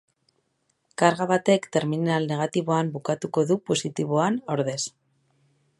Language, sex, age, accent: Basque, female, 30-39, Mendebalekoa (Araba, Bizkaia, Gipuzkoako mendebaleko herri batzuk)